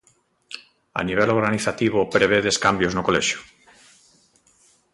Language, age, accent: Galician, 50-59, Atlántico (seseo e gheada)